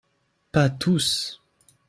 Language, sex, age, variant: French, male, 19-29, Français de métropole